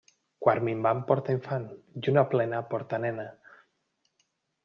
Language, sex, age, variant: Catalan, male, 30-39, Central